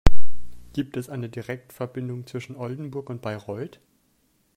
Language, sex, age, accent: German, male, 19-29, Deutschland Deutsch